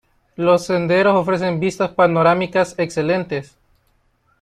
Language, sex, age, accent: Spanish, male, 19-29, América central